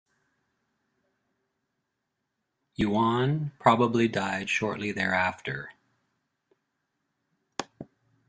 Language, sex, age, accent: English, male, 50-59, Canadian English